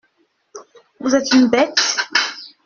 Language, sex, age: French, female, 19-29